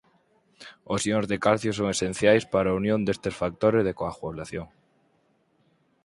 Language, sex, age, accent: Galician, male, 19-29, Atlántico (seseo e gheada)